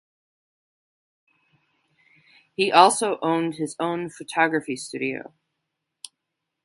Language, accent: English, United States English